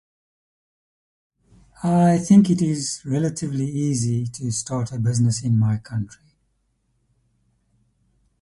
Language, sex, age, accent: English, male, 50-59, Southern African (South Africa, Zimbabwe, Namibia)